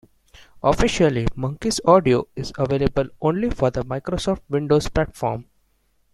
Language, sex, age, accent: English, male, 19-29, India and South Asia (India, Pakistan, Sri Lanka)